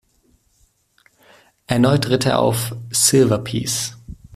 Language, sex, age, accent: German, male, 19-29, Deutschland Deutsch